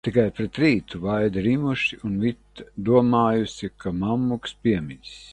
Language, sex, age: Latvian, male, 60-69